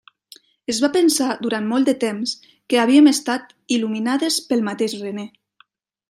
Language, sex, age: Catalan, female, 30-39